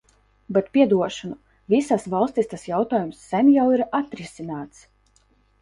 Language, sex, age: Latvian, female, 19-29